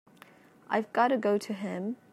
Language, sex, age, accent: English, female, 19-29, Australian English